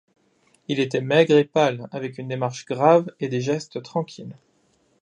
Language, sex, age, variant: French, male, 19-29, Français de métropole